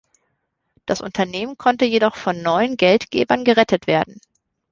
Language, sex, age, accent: German, female, 19-29, Deutschland Deutsch